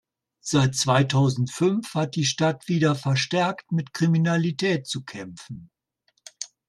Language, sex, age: German, male, 60-69